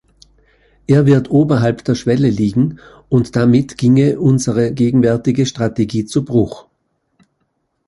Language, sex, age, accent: German, male, 50-59, Österreichisches Deutsch